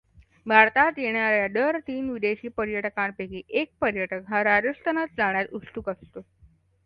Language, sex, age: Marathi, female, under 19